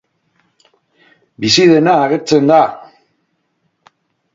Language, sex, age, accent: Basque, male, 40-49, Mendebalekoa (Araba, Bizkaia, Gipuzkoako mendebaleko herri batzuk)